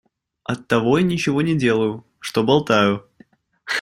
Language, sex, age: Russian, male, 19-29